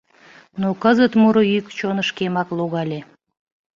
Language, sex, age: Mari, female, 40-49